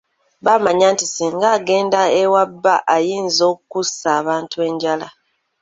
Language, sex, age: Ganda, female, 19-29